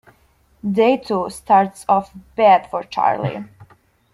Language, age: English, 19-29